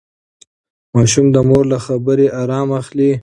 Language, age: Pashto, 30-39